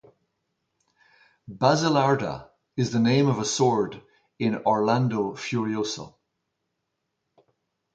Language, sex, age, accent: English, male, 50-59, Irish English